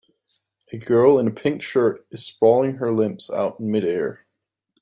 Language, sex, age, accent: English, male, 19-29, United States English